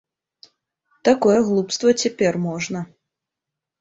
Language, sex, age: Belarusian, female, under 19